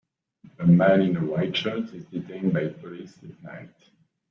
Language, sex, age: English, male, 19-29